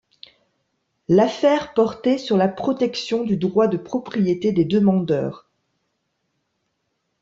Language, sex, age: French, female, 40-49